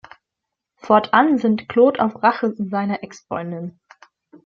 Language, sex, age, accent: German, female, under 19, Deutschland Deutsch